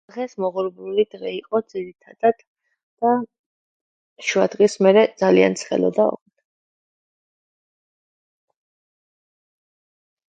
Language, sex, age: Georgian, female, 30-39